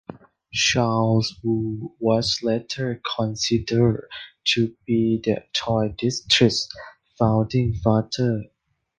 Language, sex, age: English, male, 19-29